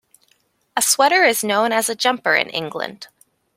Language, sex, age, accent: English, female, 19-29, Canadian English